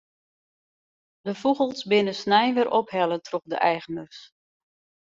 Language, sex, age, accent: Western Frisian, female, 40-49, Wâldfrysk